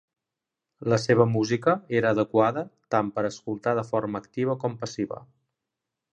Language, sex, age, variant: Catalan, male, 40-49, Central